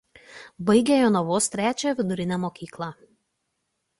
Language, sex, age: Lithuanian, female, 30-39